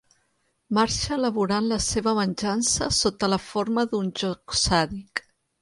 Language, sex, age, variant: Catalan, female, 40-49, Central